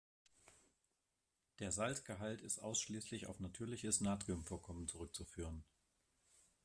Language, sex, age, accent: German, male, 40-49, Deutschland Deutsch